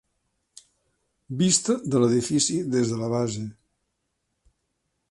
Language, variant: Catalan, Central